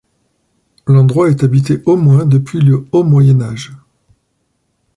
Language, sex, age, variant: French, male, 40-49, Français de métropole